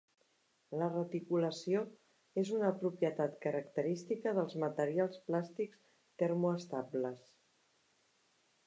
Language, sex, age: Catalan, female, 60-69